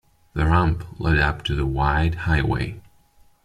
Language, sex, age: English, male, 19-29